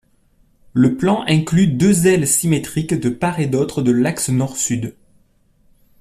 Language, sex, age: French, male, 40-49